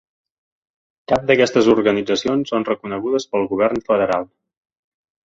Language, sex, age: Catalan, male, 30-39